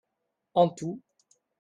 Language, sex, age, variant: French, male, 40-49, Français de métropole